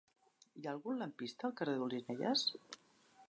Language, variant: Catalan, Central